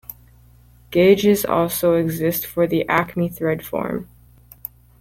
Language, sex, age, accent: English, female, under 19, Canadian English